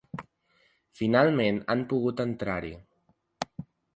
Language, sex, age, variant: Catalan, male, under 19, Central